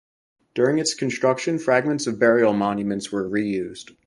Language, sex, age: English, male, 19-29